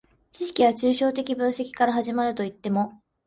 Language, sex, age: Japanese, female, 19-29